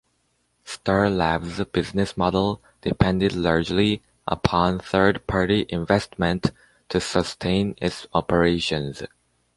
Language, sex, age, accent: English, male, under 19, United States English